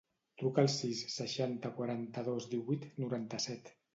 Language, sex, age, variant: Catalan, male, 50-59, Central